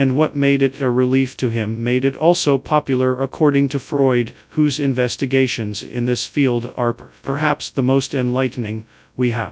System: TTS, FastPitch